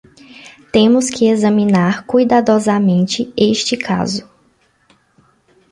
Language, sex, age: Portuguese, female, 19-29